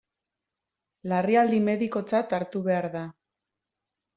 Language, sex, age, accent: Basque, female, 30-39, Mendebalekoa (Araba, Bizkaia, Gipuzkoako mendebaleko herri batzuk)